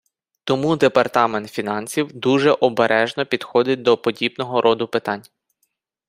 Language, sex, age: Ukrainian, male, 30-39